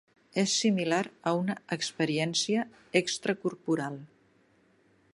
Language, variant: Catalan, Central